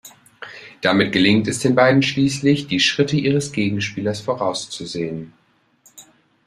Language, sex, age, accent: German, male, 19-29, Deutschland Deutsch